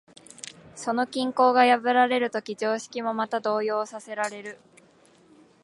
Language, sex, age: Japanese, female, 19-29